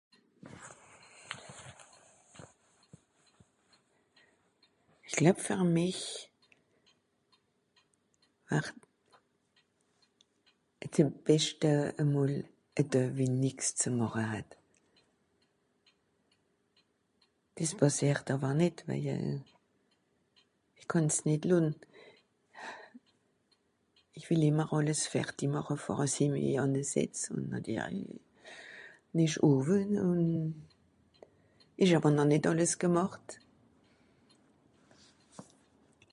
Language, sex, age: Swiss German, female, 70-79